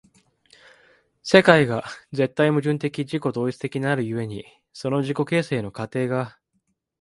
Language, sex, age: Japanese, male, 19-29